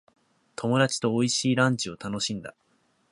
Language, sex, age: Japanese, male, 19-29